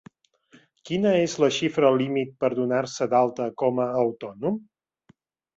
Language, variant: Catalan, Central